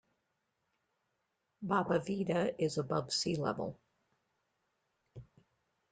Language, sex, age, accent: English, female, 50-59, United States English